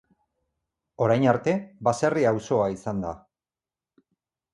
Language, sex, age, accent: Basque, male, 50-59, Mendebalekoa (Araba, Bizkaia, Gipuzkoako mendebaleko herri batzuk)